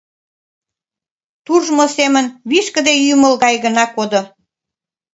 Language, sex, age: Mari, female, 19-29